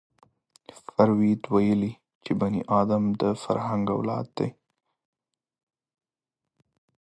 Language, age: Pashto, 19-29